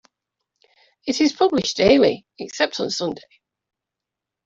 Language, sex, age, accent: English, female, 60-69, England English